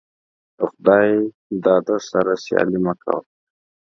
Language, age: Pashto, 19-29